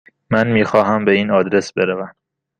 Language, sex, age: Persian, male, 19-29